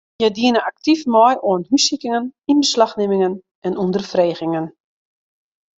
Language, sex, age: Western Frisian, female, 40-49